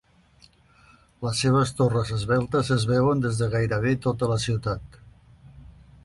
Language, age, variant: Catalan, 60-69, Central